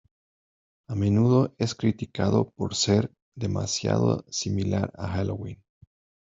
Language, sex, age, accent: Spanish, male, 40-49, México